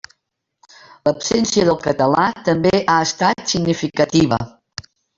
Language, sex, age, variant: Catalan, female, 60-69, Central